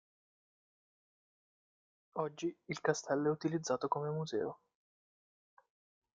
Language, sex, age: Italian, male, 19-29